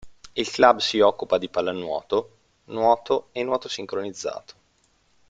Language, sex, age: Italian, male, 30-39